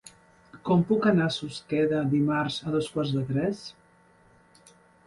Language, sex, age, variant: Catalan, female, 50-59, Central